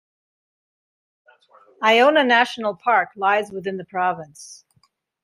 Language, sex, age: English, female, 50-59